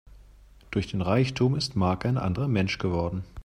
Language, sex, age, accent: German, male, 40-49, Deutschland Deutsch